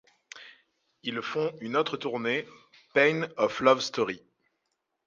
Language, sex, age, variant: French, male, 30-39, Français de métropole